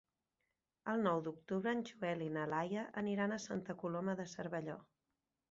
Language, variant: Catalan, Central